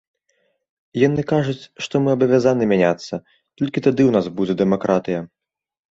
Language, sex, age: Belarusian, male, 19-29